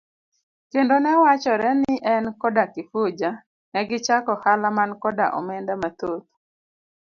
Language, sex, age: Luo (Kenya and Tanzania), female, 30-39